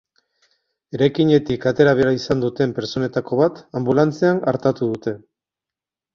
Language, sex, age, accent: Basque, male, 50-59, Mendebalekoa (Araba, Bizkaia, Gipuzkoako mendebaleko herri batzuk)